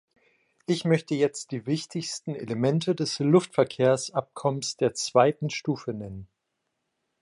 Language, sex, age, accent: German, male, 19-29, Deutschland Deutsch